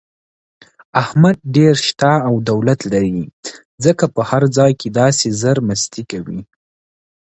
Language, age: Pashto, 19-29